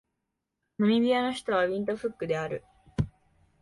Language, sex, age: Japanese, female, 19-29